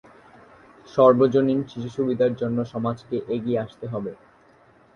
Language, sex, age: Bengali, male, under 19